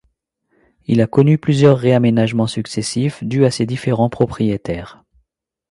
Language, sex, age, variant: French, male, 40-49, Français de métropole